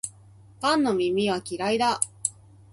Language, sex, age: Japanese, female, 30-39